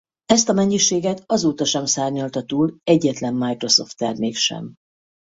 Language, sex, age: Hungarian, female, 50-59